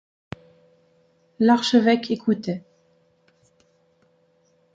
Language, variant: French, Français de métropole